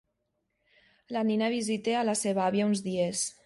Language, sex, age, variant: Catalan, female, 30-39, Nord-Occidental